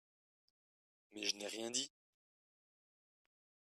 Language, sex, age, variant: French, male, 30-39, Français de métropole